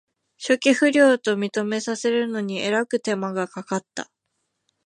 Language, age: Japanese, 19-29